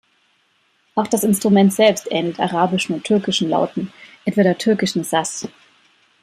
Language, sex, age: German, female, 30-39